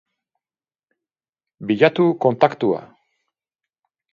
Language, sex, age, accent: Basque, male, 40-49, Mendebalekoa (Araba, Bizkaia, Gipuzkoako mendebaleko herri batzuk)